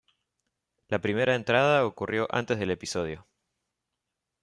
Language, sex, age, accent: Spanish, male, 30-39, Rioplatense: Argentina, Uruguay, este de Bolivia, Paraguay